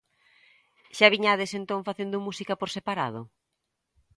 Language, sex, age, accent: Galician, female, 40-49, Atlántico (seseo e gheada)